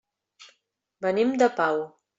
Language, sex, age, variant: Catalan, female, 50-59, Central